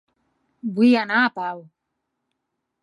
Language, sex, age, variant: Catalan, female, 50-59, Central